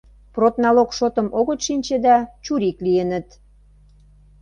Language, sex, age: Mari, female, 40-49